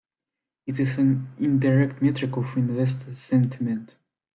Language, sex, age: English, male, 19-29